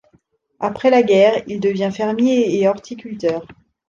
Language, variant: French, Français de métropole